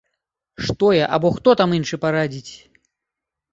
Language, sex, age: Belarusian, male, 19-29